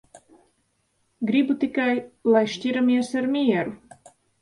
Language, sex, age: Latvian, female, 40-49